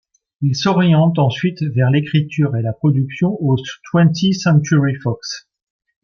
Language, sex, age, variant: French, male, 40-49, Français de métropole